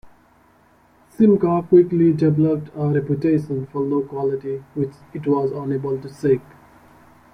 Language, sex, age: English, male, 19-29